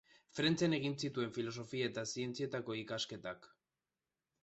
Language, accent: Basque, Erdialdekoa edo Nafarra (Gipuzkoa, Nafarroa)